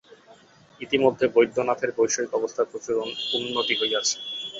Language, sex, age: Bengali, male, 19-29